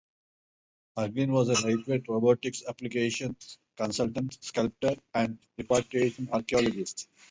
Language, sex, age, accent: English, male, 50-59, India and South Asia (India, Pakistan, Sri Lanka)